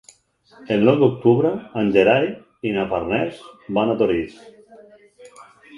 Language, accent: Catalan, Barcelona